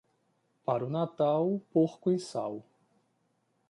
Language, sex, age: Portuguese, male, 40-49